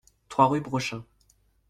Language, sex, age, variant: French, male, 30-39, Français de métropole